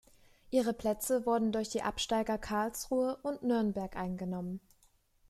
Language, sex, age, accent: German, female, 19-29, Deutschland Deutsch